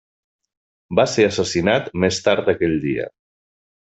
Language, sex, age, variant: Catalan, male, 40-49, Nord-Occidental